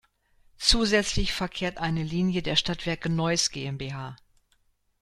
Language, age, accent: German, 60-69, Deutschland Deutsch